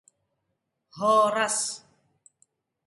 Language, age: Indonesian, 30-39